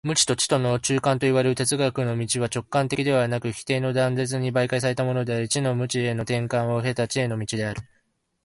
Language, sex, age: Japanese, male, 19-29